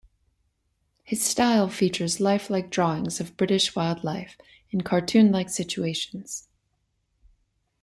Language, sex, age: English, female, 40-49